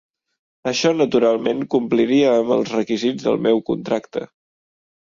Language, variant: Catalan, Central